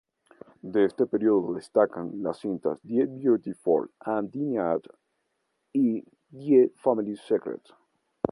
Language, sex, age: Spanish, male, 19-29